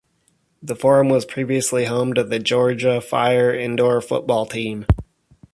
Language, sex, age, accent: English, male, 30-39, United States English